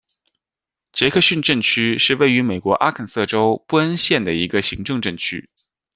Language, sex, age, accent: Chinese, male, 30-39, 出生地：浙江省